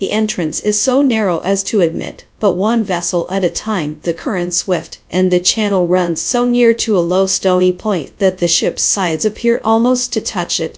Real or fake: fake